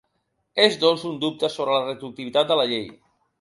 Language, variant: Catalan, Central